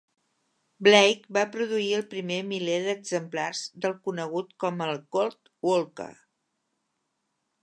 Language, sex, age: Catalan, female, 60-69